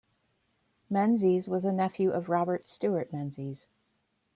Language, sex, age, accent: English, female, 40-49, United States English